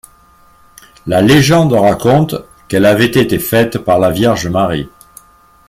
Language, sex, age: French, male, 70-79